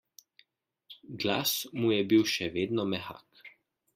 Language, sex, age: Slovenian, male, 19-29